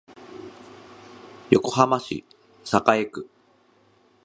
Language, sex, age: Japanese, male, 30-39